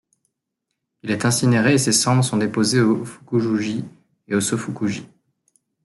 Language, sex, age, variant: French, male, 19-29, Français de métropole